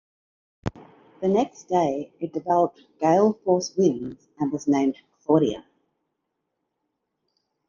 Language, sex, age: English, female, 40-49